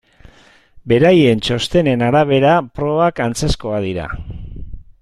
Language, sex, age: Basque, male, 60-69